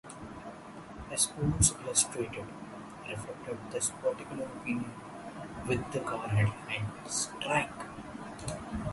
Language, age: English, under 19